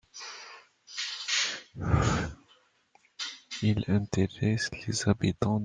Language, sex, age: French, male, 19-29